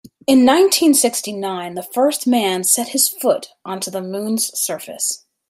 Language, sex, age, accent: English, female, 30-39, United States English